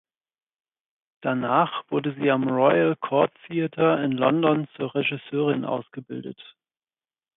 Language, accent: German, Deutschland Deutsch